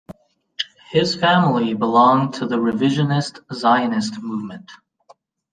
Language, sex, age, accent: English, male, 30-39, United States English